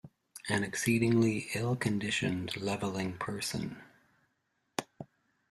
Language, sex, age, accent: English, male, 50-59, Canadian English